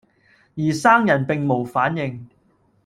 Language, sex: Cantonese, male